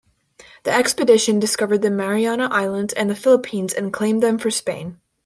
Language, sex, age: English, female, under 19